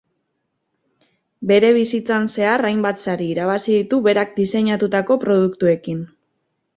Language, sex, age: Basque, female, 19-29